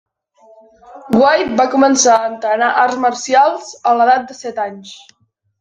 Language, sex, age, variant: Catalan, male, under 19, Central